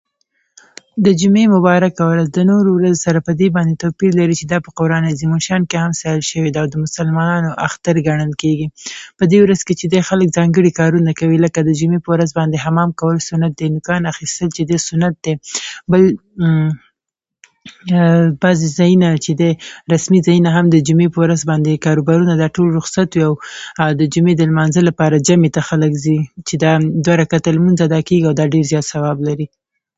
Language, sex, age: Pashto, female, 19-29